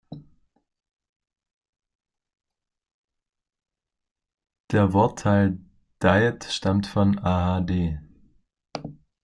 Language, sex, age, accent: German, male, 19-29, Deutschland Deutsch